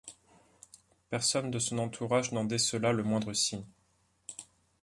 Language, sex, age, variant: French, male, 19-29, Français de métropole